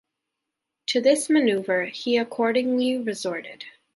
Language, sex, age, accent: English, female, 19-29, Canadian English